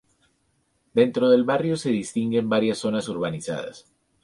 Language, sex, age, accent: Spanish, male, 40-49, Andino-Pacífico: Colombia, Perú, Ecuador, oeste de Bolivia y Venezuela andina